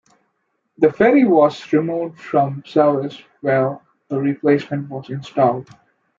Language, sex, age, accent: English, male, 19-29, India and South Asia (India, Pakistan, Sri Lanka)